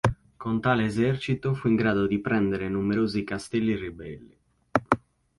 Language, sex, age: Italian, male, 19-29